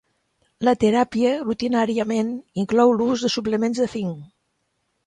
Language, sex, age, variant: Catalan, female, 70-79, Central